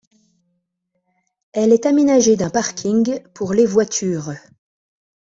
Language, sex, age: French, female, 50-59